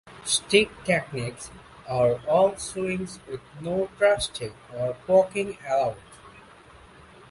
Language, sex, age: English, male, 19-29